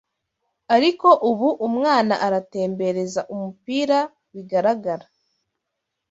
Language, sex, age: Kinyarwanda, female, 19-29